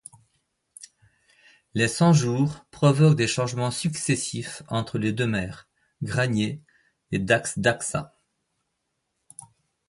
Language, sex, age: French, male, 50-59